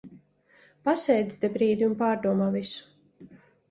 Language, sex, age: Latvian, female, 30-39